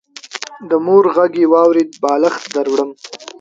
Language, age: Pashto, 19-29